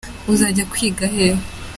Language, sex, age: Kinyarwanda, female, under 19